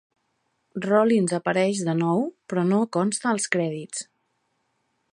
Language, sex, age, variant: Catalan, female, 50-59, Central